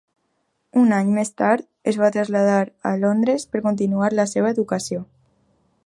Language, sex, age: Catalan, female, under 19